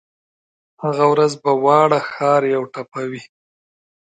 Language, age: Pashto, 30-39